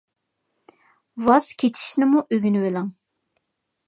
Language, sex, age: Uyghur, female, 40-49